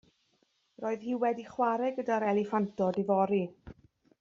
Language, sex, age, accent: Welsh, female, 40-49, Y Deyrnas Unedig Cymraeg